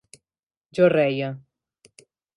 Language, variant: Catalan, Central